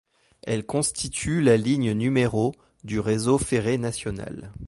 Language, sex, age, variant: French, male, 30-39, Français de métropole